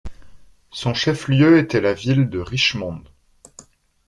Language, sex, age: French, male, 30-39